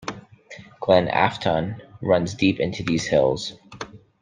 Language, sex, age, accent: English, male, 30-39, Canadian English